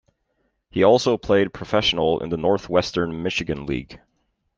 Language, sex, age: English, male, 30-39